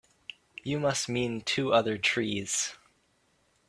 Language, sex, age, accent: English, male, 19-29, United States English